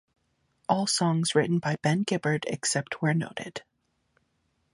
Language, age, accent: English, 19-29, United States English